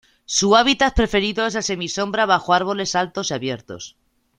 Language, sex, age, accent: Spanish, male, 30-39, España: Centro-Sur peninsular (Madrid, Toledo, Castilla-La Mancha)